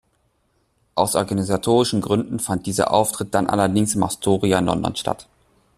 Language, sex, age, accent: German, male, 19-29, Deutschland Deutsch